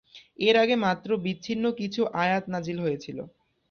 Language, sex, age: Bengali, male, 19-29